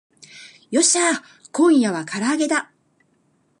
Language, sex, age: Japanese, female, 50-59